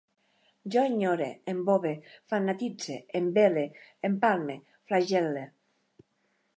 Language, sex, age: Catalan, female, 50-59